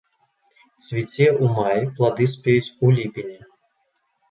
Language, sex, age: Belarusian, male, 19-29